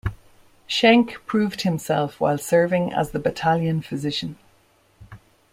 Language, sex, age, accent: English, female, 50-59, Irish English